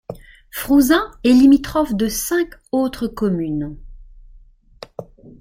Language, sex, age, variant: French, female, 50-59, Français de métropole